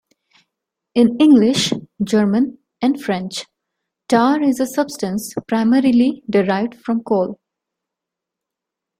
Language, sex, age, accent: English, female, 30-39, India and South Asia (India, Pakistan, Sri Lanka)